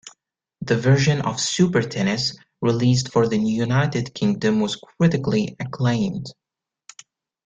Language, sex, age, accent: English, male, 19-29, United States English